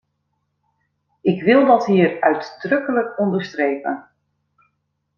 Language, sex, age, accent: Dutch, female, 40-49, Nederlands Nederlands